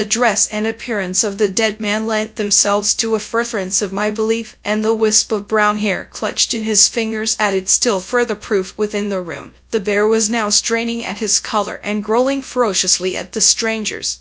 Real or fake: fake